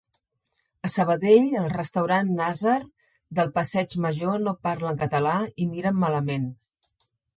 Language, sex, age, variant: Catalan, female, 40-49, Central